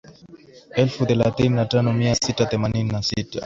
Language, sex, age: Swahili, male, 19-29